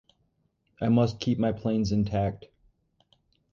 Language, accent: English, United States English